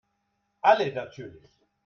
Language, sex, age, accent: German, male, 60-69, Deutschland Deutsch